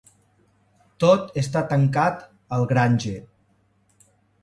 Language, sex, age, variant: Catalan, male, 30-39, Nord-Occidental